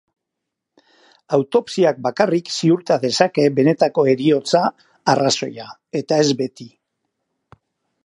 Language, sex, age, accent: Basque, male, 60-69, Mendebalekoa (Araba, Bizkaia, Gipuzkoako mendebaleko herri batzuk)